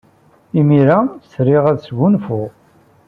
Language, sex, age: Kabyle, male, 40-49